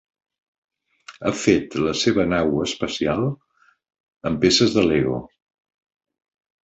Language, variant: Catalan, Central